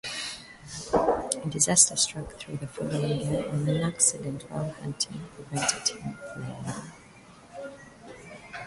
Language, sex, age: English, female, 30-39